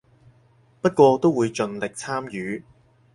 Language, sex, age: Cantonese, male, 30-39